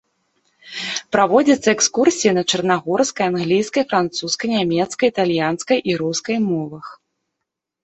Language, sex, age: Belarusian, female, 30-39